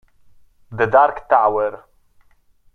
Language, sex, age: Italian, male, 19-29